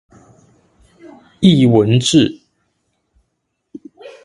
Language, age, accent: Chinese, 19-29, 出生地：臺中市